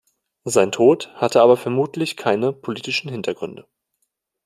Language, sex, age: German, male, 19-29